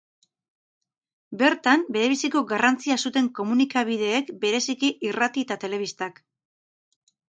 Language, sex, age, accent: Basque, female, 50-59, Mendebalekoa (Araba, Bizkaia, Gipuzkoako mendebaleko herri batzuk)